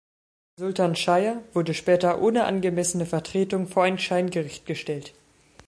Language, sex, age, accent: German, male, under 19, Deutschland Deutsch